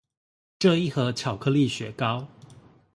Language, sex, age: Chinese, male, 40-49